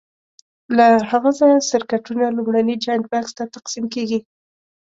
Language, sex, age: Pashto, female, 19-29